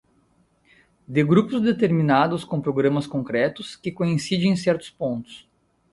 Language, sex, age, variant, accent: Portuguese, male, 30-39, Portuguese (Brasil), Gaucho